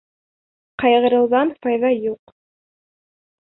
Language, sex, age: Bashkir, female, 19-29